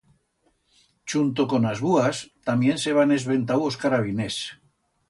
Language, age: Aragonese, 60-69